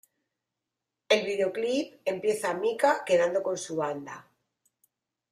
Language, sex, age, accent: Spanish, female, 40-49, España: Sur peninsular (Andalucia, Extremadura, Murcia)